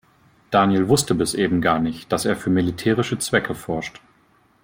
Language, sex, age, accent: German, male, 30-39, Deutschland Deutsch